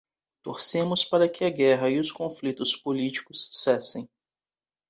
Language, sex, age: Portuguese, male, 19-29